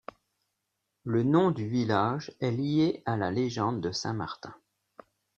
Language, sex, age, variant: French, male, 40-49, Français de métropole